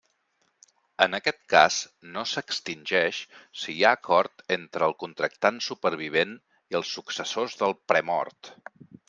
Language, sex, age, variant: Catalan, male, 40-49, Central